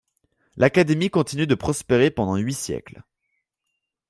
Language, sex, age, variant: French, male, under 19, Français de métropole